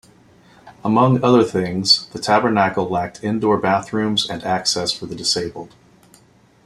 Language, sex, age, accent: English, male, 40-49, United States English